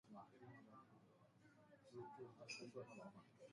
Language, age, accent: Chinese, 19-29, 出生地：北京市